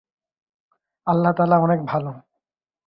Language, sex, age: Bengali, male, 30-39